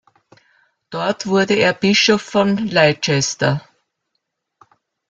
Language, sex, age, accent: German, female, 70-79, Österreichisches Deutsch